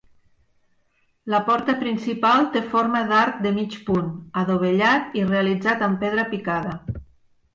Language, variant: Catalan, Nord-Occidental